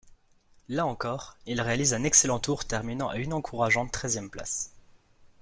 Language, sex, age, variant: French, male, 19-29, Français de métropole